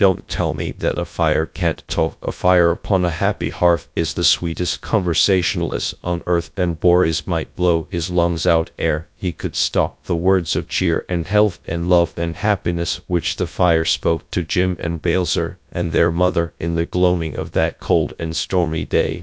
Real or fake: fake